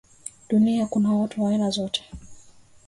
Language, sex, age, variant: Swahili, female, 19-29, Kiswahili Sanifu (EA)